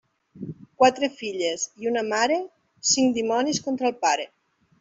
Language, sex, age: Catalan, female, 50-59